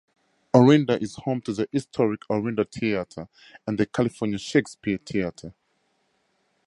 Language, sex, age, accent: English, male, 30-39, Southern African (South Africa, Zimbabwe, Namibia)